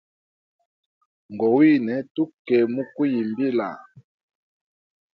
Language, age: Hemba, 40-49